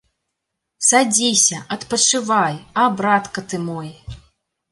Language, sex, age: Belarusian, female, 30-39